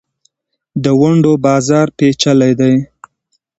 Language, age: Pashto, 19-29